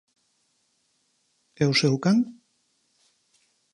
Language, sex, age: Galician, male, 50-59